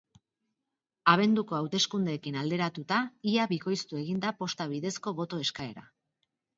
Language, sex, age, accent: Basque, female, 50-59, Erdialdekoa edo Nafarra (Gipuzkoa, Nafarroa)